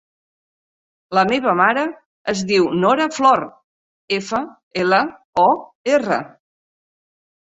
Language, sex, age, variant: Catalan, female, 60-69, Central